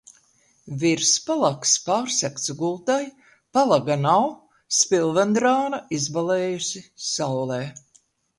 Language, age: Latvian, 80-89